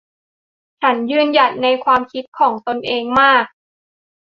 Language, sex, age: Thai, female, 19-29